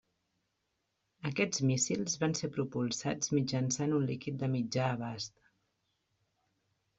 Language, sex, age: Catalan, female, 30-39